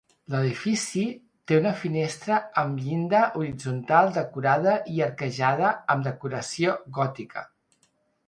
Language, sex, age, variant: Catalan, male, 50-59, Central